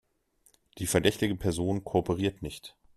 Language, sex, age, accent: German, male, 30-39, Deutschland Deutsch